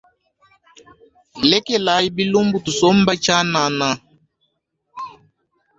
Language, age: Luba-Lulua, 19-29